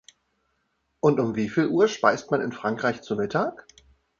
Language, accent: German, Deutschland Deutsch